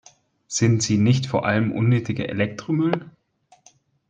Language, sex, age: German, male, under 19